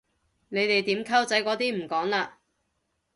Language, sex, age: Cantonese, female, 30-39